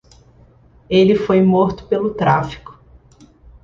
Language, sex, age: Portuguese, female, 30-39